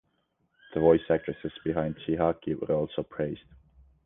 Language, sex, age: English, male, 19-29